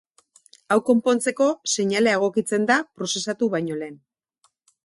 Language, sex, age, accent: Basque, female, 40-49, Mendebalekoa (Araba, Bizkaia, Gipuzkoako mendebaleko herri batzuk)